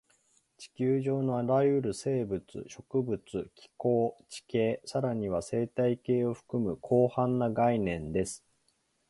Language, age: Japanese, 40-49